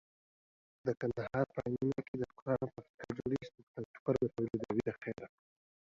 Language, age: Pashto, under 19